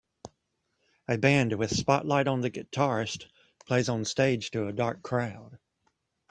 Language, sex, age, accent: English, male, 40-49, United States English